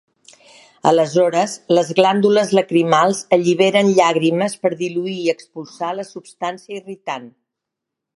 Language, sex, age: Catalan, female, 60-69